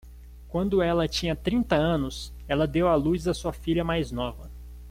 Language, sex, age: Portuguese, male, 30-39